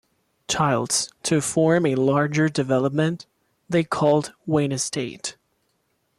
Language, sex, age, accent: English, male, 19-29, United States English